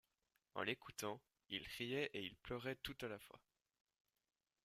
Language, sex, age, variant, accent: French, male, under 19, Français d'Europe, Français de Suisse